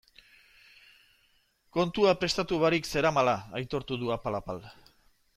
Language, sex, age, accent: Basque, male, 50-59, Mendebalekoa (Araba, Bizkaia, Gipuzkoako mendebaleko herri batzuk)